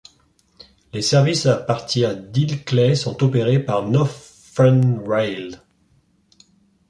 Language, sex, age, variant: French, male, 50-59, Français de métropole